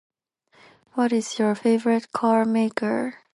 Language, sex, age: English, female, under 19